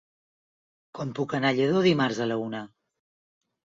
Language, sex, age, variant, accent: Catalan, female, 60-69, Balear, balear